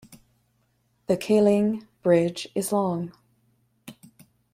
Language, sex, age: English, female, 40-49